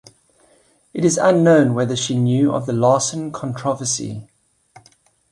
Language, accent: English, Southern African (South Africa, Zimbabwe, Namibia)